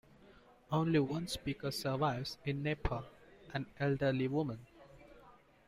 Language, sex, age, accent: English, male, 19-29, India and South Asia (India, Pakistan, Sri Lanka)